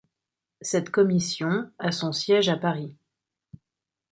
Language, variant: French, Français de métropole